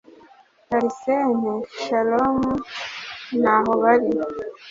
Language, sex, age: Kinyarwanda, female, 30-39